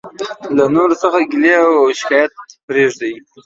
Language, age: Pashto, 19-29